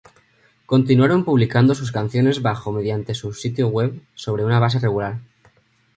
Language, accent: Spanish, España: Centro-Sur peninsular (Madrid, Toledo, Castilla-La Mancha)